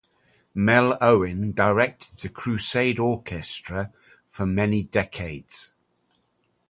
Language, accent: English, England English